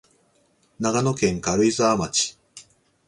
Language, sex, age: Japanese, male, 40-49